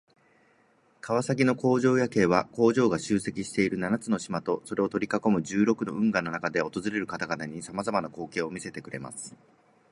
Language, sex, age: Japanese, male, 40-49